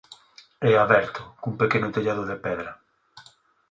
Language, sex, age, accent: Galician, male, 30-39, Normativo (estándar)